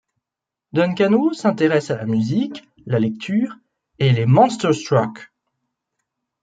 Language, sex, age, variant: French, male, 19-29, Français de métropole